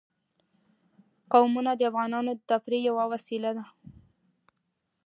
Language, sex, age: Pashto, female, 19-29